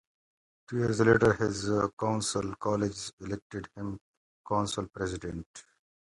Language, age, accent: English, 40-49, United States English